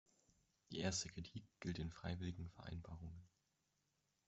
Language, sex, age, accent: German, male, 19-29, Deutschland Deutsch